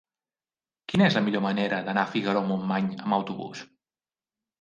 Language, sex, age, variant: Catalan, male, 30-39, Central